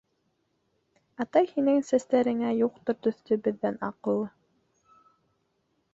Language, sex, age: Bashkir, female, under 19